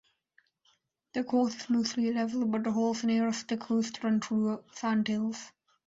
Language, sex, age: English, male, under 19